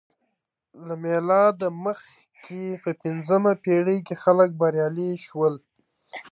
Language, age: Pashto, 19-29